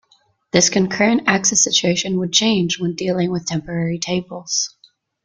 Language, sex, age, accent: English, female, 19-29, United States English